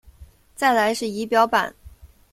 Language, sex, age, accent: Chinese, female, 30-39, 出生地：上海市